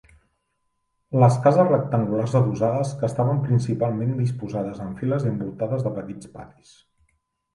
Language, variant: Catalan, Central